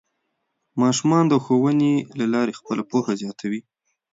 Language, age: Pashto, 19-29